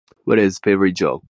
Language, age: English, 19-29